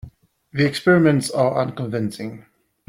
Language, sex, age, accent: English, male, 40-49, Southern African (South Africa, Zimbabwe, Namibia)